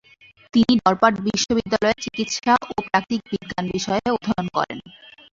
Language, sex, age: Bengali, female, 19-29